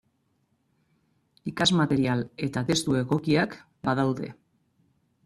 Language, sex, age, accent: Basque, female, 40-49, Mendebalekoa (Araba, Bizkaia, Gipuzkoako mendebaleko herri batzuk)